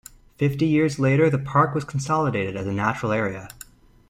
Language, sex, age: English, male, 19-29